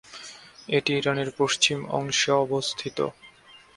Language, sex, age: Bengali, male, 19-29